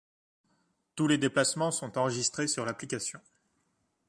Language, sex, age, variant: French, male, 19-29, Français de métropole